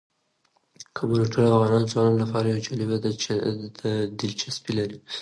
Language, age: Pashto, 19-29